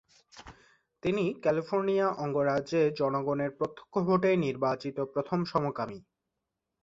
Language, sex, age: Bengali, male, 19-29